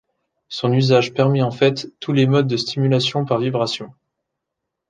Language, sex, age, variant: French, male, 19-29, Français de métropole